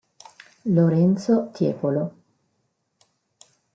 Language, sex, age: Italian, female, 40-49